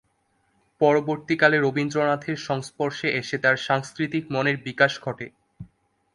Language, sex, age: Bengali, male, 19-29